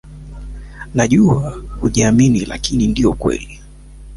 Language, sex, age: Swahili, male, 19-29